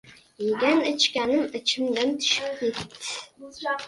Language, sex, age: Uzbek, male, 19-29